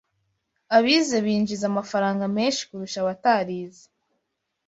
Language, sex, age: Kinyarwanda, female, 19-29